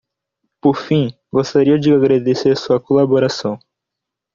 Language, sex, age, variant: Portuguese, male, 19-29, Portuguese (Brasil)